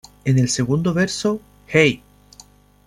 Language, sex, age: Spanish, male, 19-29